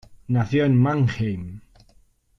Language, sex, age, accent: Spanish, male, 40-49, España: Norte peninsular (Asturias, Castilla y León, Cantabria, País Vasco, Navarra, Aragón, La Rioja, Guadalajara, Cuenca)